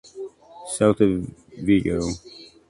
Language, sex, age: English, male, 30-39